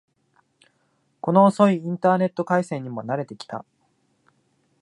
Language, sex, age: Japanese, male, 19-29